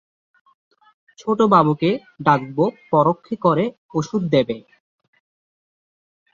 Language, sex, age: Bengali, male, 19-29